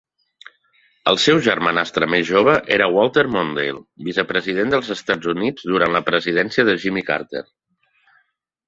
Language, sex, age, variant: Catalan, male, 30-39, Central